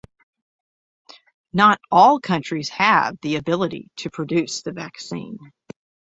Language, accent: English, United States English